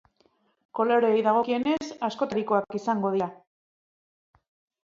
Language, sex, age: Basque, female, 40-49